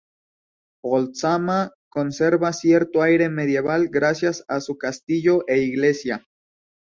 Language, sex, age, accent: Spanish, male, 19-29, México